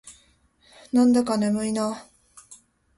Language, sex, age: Japanese, female, under 19